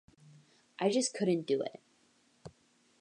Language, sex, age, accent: English, female, under 19, United States English